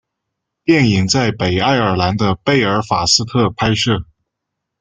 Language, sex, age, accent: Chinese, male, 19-29, 出生地：四川省